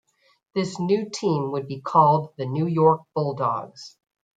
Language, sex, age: English, male, 50-59